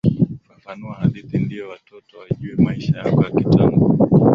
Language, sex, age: Swahili, male, 19-29